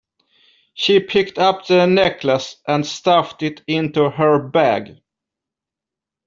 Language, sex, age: English, male, 40-49